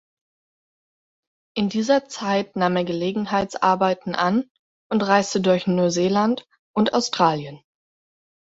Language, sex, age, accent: German, female, 19-29, Deutschland Deutsch